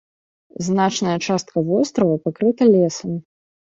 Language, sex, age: Belarusian, female, 19-29